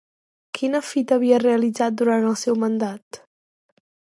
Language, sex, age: Catalan, female, 19-29